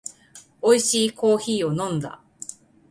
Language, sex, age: Japanese, female, 40-49